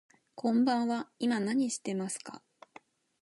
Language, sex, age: Japanese, female, 19-29